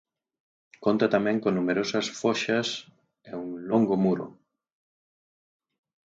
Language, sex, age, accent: Galician, male, 40-49, Central (gheada); Normativo (estándar)